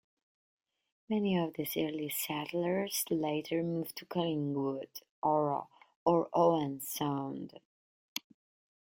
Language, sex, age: English, female, 40-49